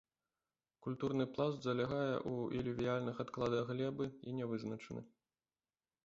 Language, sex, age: Belarusian, male, 30-39